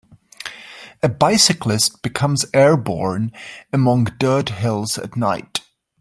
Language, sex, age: English, male, 30-39